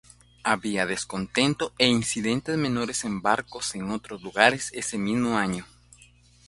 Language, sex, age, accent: Spanish, male, 40-49, América central